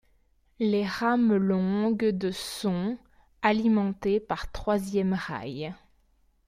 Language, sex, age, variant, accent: French, female, 19-29, Français d'Europe, Français de Belgique